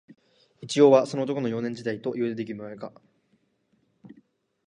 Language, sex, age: Japanese, male, 19-29